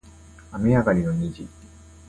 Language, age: Japanese, 30-39